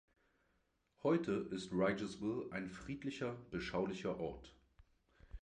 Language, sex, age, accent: German, male, 30-39, Deutschland Deutsch